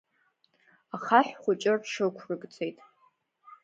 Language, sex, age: Abkhazian, female, under 19